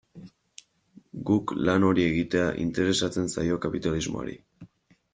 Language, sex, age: Basque, male, 19-29